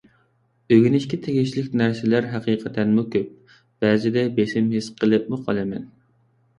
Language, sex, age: Uyghur, male, 19-29